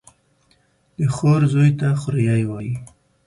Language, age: Pashto, 19-29